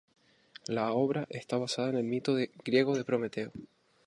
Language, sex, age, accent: Spanish, male, 19-29, España: Islas Canarias